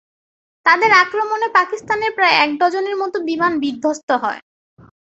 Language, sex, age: Bengali, female, under 19